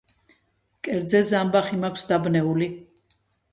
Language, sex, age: Georgian, female, 60-69